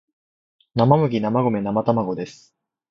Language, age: Japanese, 19-29